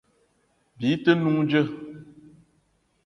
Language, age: Eton (Cameroon), 30-39